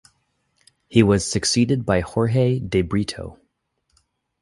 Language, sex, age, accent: English, male, 30-39, United States English